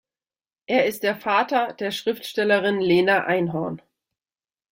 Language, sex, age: German, female, 30-39